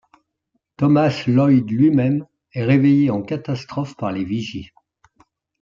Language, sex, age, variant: French, male, 70-79, Français de métropole